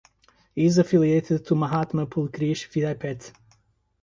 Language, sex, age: English, male, 30-39